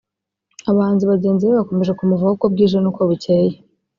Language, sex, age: Kinyarwanda, female, 19-29